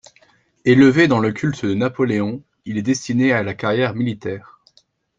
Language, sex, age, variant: French, male, 19-29, Français de métropole